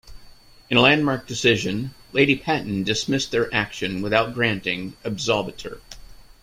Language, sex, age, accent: English, male, 40-49, United States English